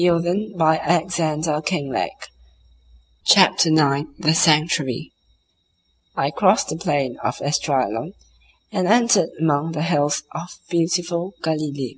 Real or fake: real